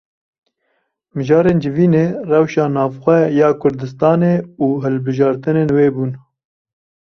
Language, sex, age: Kurdish, male, 30-39